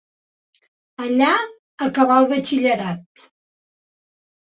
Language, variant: Catalan, Central